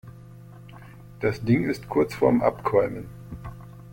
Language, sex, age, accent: German, male, 40-49, Deutschland Deutsch